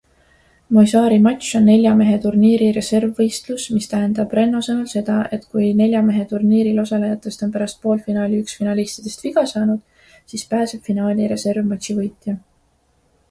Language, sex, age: Estonian, female, 19-29